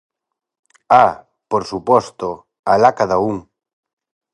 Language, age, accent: Galician, 30-39, Oriental (común en zona oriental)